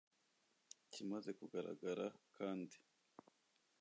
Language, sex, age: Kinyarwanda, male, under 19